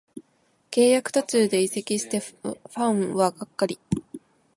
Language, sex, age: Japanese, female, 19-29